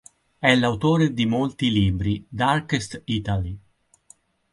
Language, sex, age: Italian, male, 50-59